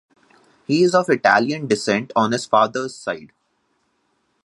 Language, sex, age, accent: English, male, 19-29, India and South Asia (India, Pakistan, Sri Lanka)